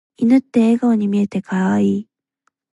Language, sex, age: Japanese, female, 19-29